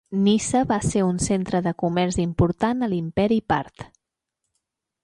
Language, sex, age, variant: Catalan, female, 30-39, Central